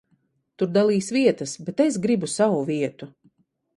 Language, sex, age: Latvian, female, 30-39